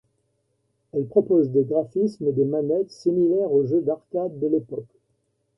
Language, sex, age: French, male, 70-79